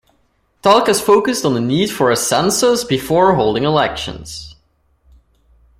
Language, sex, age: English, male, under 19